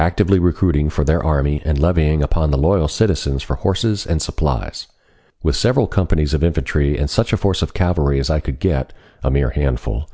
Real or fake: real